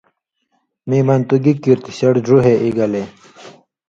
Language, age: Indus Kohistani, 30-39